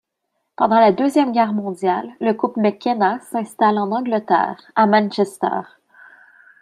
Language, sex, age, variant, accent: French, female, 19-29, Français d'Amérique du Nord, Français du Canada